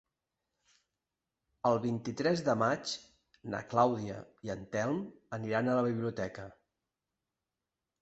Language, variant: Catalan, Central